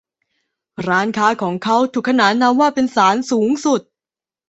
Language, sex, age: Thai, female, under 19